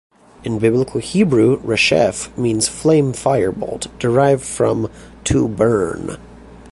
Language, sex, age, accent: English, male, 19-29, Canadian English